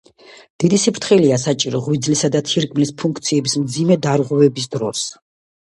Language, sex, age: Georgian, female, 50-59